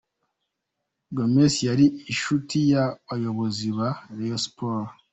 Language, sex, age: Kinyarwanda, male, 19-29